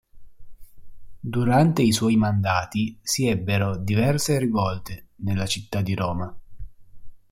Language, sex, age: Italian, male, 19-29